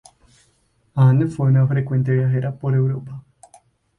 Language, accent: Spanish, Caribe: Cuba, Venezuela, Puerto Rico, República Dominicana, Panamá, Colombia caribeña, México caribeño, Costa del golfo de México